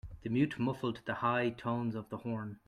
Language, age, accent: English, 30-39, Irish English